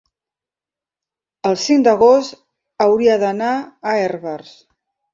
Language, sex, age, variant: Catalan, female, 50-59, Central